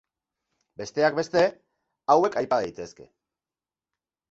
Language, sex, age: Basque, male, 40-49